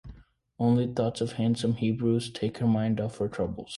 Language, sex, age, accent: English, male, 19-29, United States English